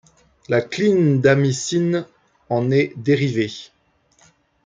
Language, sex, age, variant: French, male, 19-29, Français de métropole